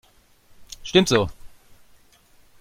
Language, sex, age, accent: German, male, 40-49, Deutschland Deutsch